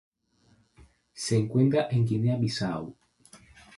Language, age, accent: Spanish, 19-29, España: Islas Canarias